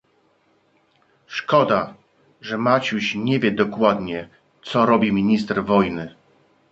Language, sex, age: Polish, male, 40-49